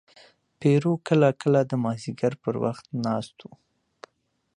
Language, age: Pashto, 30-39